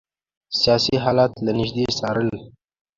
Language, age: Pashto, 19-29